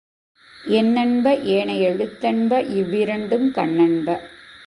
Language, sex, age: Tamil, female, 40-49